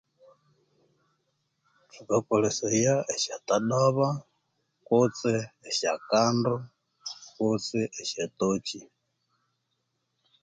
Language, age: Konzo, 40-49